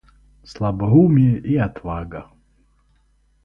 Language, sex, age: Russian, male, 19-29